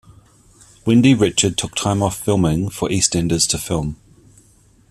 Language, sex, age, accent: English, male, 40-49, New Zealand English